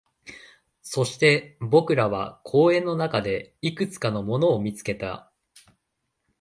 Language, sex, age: Japanese, male, 19-29